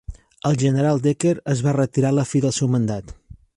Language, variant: Catalan, Central